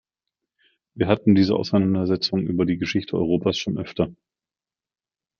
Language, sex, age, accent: German, male, 40-49, Deutschland Deutsch